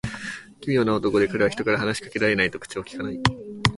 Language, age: Japanese, 19-29